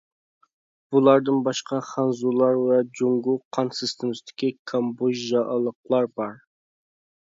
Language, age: Uyghur, 19-29